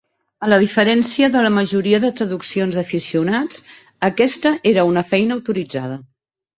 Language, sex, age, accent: Catalan, female, 50-59, balear; central